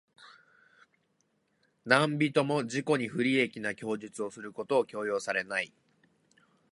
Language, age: Japanese, 19-29